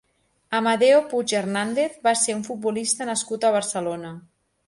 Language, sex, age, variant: Catalan, female, 40-49, Central